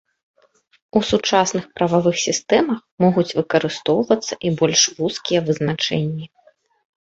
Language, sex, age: Belarusian, female, 30-39